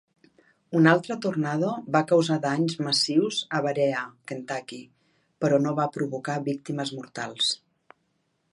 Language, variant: Catalan, Central